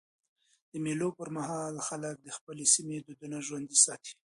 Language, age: Pashto, 30-39